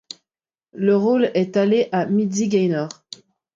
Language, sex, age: French, female, 19-29